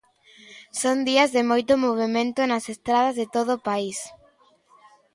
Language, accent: Galician, Normativo (estándar)